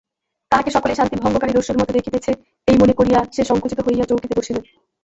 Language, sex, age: Bengali, female, under 19